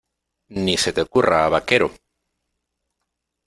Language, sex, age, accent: Spanish, male, 40-49, Andino-Pacífico: Colombia, Perú, Ecuador, oeste de Bolivia y Venezuela andina